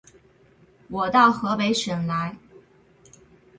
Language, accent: Chinese, 出生地：四川省